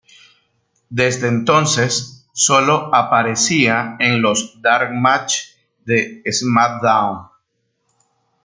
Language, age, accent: Spanish, 40-49, Andino-Pacífico: Colombia, Perú, Ecuador, oeste de Bolivia y Venezuela andina